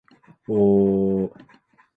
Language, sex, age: Japanese, male, 19-29